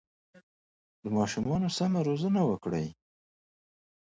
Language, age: Pashto, 30-39